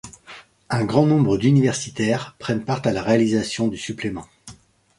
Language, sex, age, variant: French, male, 30-39, Français de métropole